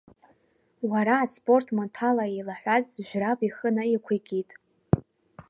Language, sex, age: Abkhazian, female, 19-29